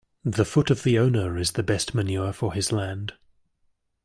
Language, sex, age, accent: English, male, 19-29, Australian English